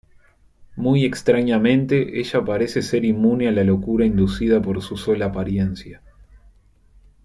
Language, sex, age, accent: Spanish, male, 19-29, Rioplatense: Argentina, Uruguay, este de Bolivia, Paraguay